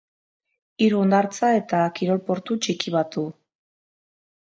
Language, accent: Basque, Mendebalekoa (Araba, Bizkaia, Gipuzkoako mendebaleko herri batzuk)